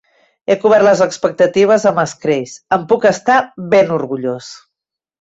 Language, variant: Catalan, Central